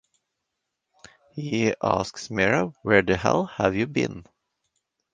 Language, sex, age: English, male, 50-59